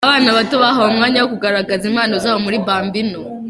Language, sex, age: Kinyarwanda, female, under 19